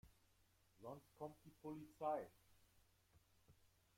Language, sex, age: German, male, 50-59